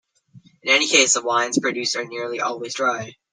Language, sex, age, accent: English, male, under 19, United States English